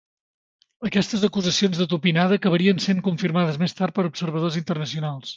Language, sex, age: Catalan, male, 40-49